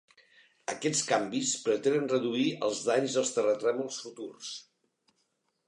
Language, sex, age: Catalan, male, 60-69